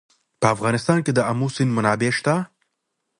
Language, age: Pashto, 19-29